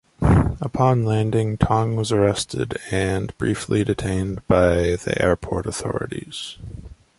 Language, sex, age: English, male, 19-29